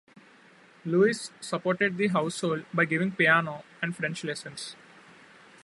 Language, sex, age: English, male, 19-29